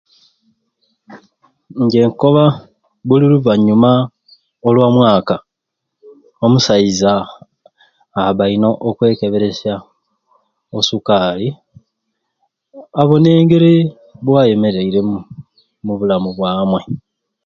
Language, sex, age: Ruuli, male, 30-39